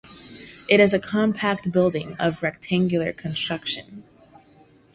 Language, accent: English, United States English